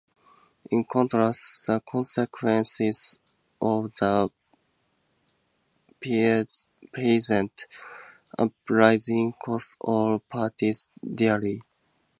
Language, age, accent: English, 19-29, United States English